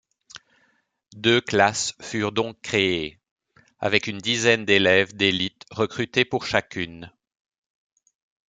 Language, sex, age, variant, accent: French, male, 40-49, Français d'Europe, Français de Belgique